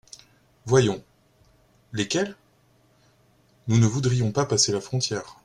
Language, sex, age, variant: French, male, 40-49, Français de métropole